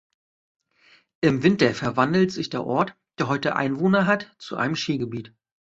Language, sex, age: German, male, 30-39